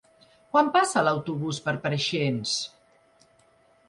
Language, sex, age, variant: Catalan, female, 50-59, Central